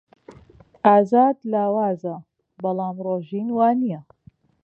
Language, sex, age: Central Kurdish, female, 30-39